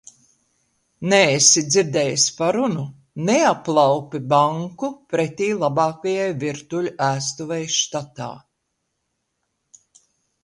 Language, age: Latvian, 80-89